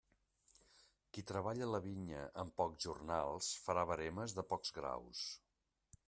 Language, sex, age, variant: Catalan, male, 50-59, Central